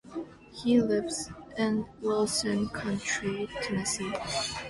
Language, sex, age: English, female, 19-29